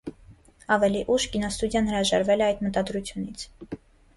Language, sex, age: Armenian, female, 19-29